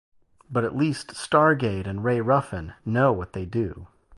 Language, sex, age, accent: English, male, 40-49, United States English